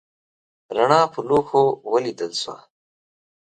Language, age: Pashto, 30-39